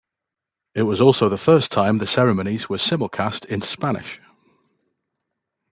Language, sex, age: English, male, 40-49